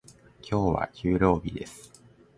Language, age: Japanese, 19-29